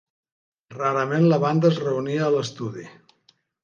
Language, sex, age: Catalan, male, 70-79